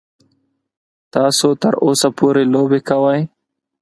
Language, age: Pashto, 19-29